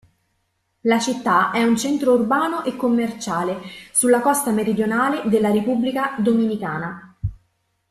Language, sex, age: Italian, female, 30-39